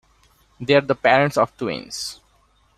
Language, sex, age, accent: English, male, 19-29, India and South Asia (India, Pakistan, Sri Lanka)